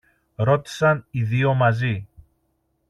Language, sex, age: Greek, male, 40-49